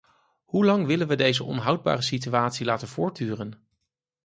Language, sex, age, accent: Dutch, male, 30-39, Nederlands Nederlands